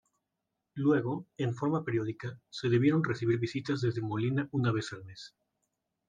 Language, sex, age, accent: Spanish, male, 19-29, México